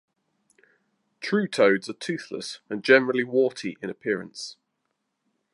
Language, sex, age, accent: English, male, 40-49, England English